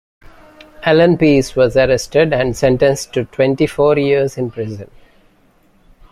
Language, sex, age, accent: English, male, 40-49, India and South Asia (India, Pakistan, Sri Lanka)